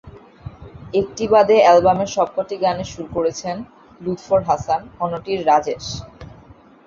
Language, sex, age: Bengali, female, 19-29